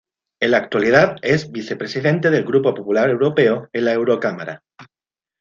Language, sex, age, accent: Spanish, male, 40-49, España: Sur peninsular (Andalucia, Extremadura, Murcia)